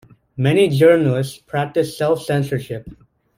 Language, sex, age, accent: English, male, under 19, United States English